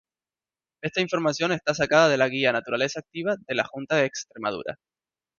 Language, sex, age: Spanish, male, 19-29